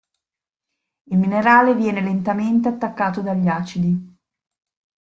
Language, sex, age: Italian, female, 40-49